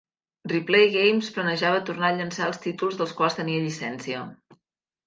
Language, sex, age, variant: Catalan, female, 19-29, Central